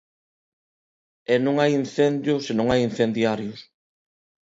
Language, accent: Galician, Neofalante